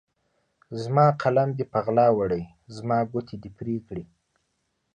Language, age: Pashto, 19-29